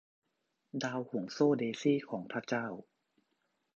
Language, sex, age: Thai, male, 30-39